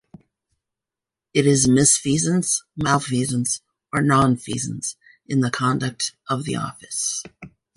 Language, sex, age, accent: English, female, 60-69, United States English